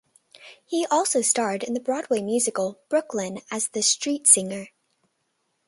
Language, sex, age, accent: English, female, under 19, United States English